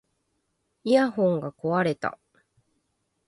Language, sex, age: Japanese, female, 30-39